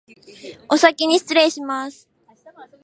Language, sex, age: Japanese, female, under 19